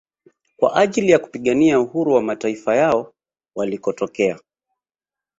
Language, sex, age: Swahili, male, 30-39